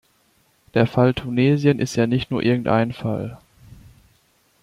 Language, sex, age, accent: German, male, 19-29, Deutschland Deutsch